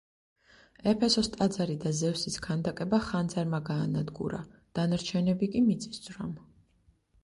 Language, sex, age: Georgian, female, 30-39